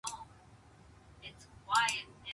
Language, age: Japanese, 30-39